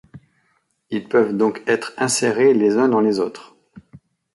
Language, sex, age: French, male, 40-49